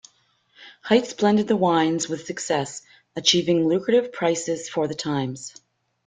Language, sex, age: English, female, 50-59